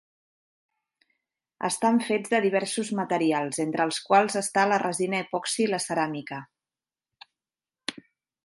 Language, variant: Catalan, Central